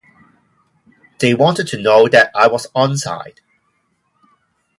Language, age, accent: English, 30-39, Hong Kong English